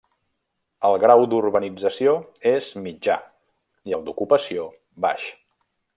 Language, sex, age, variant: Catalan, male, 50-59, Central